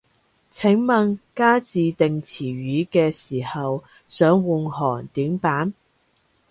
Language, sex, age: Cantonese, female, 30-39